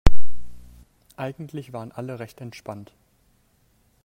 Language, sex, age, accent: German, male, 19-29, Deutschland Deutsch